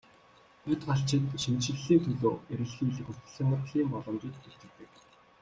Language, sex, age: Mongolian, male, 19-29